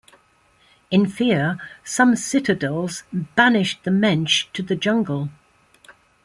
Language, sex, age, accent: English, female, 70-79, England English